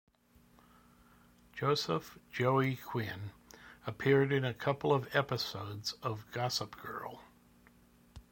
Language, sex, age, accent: English, male, 60-69, United States English